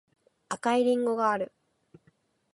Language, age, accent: Japanese, 19-29, 標準語